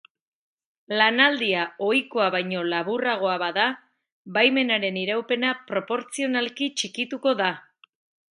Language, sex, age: Basque, female, 40-49